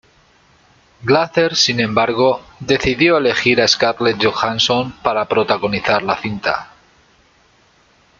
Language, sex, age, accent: Spanish, male, 30-39, España: Centro-Sur peninsular (Madrid, Toledo, Castilla-La Mancha)